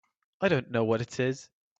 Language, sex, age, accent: English, male, 19-29, England English